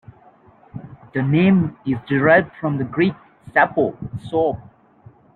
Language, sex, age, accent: English, male, 19-29, England English